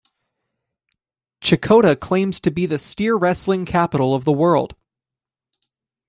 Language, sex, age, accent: English, male, 19-29, United States English